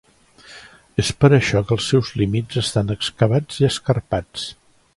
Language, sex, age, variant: Catalan, male, 60-69, Central